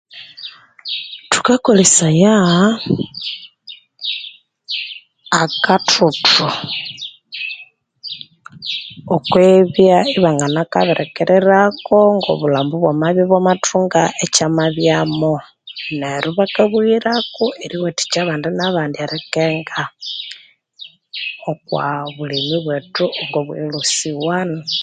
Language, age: Konzo, 19-29